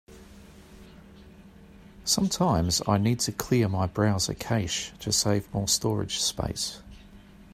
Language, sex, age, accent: English, male, 50-59, Australian English